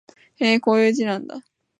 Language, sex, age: Japanese, female, 19-29